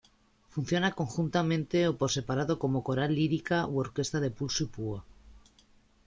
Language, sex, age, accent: Spanish, male, 30-39, España: Centro-Sur peninsular (Madrid, Toledo, Castilla-La Mancha)